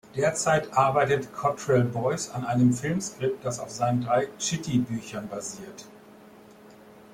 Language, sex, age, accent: German, male, 50-59, Deutschland Deutsch